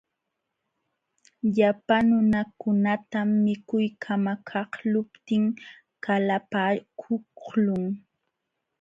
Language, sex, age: Jauja Wanca Quechua, female, 19-29